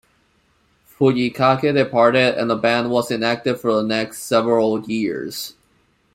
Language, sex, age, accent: English, male, 19-29, United States English